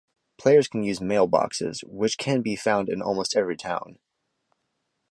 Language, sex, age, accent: English, male, 19-29, United States English